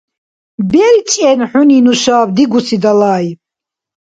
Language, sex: Dargwa, female